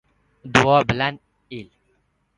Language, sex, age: Uzbek, male, under 19